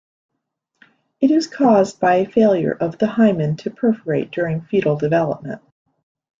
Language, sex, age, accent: English, female, 50-59, United States English